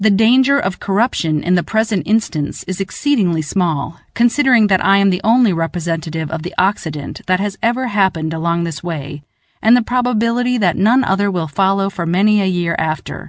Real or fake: real